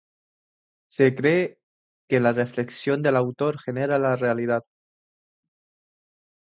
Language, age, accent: Spanish, 19-29, España: Islas Canarias